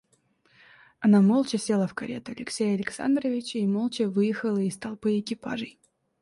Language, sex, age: Russian, female, 19-29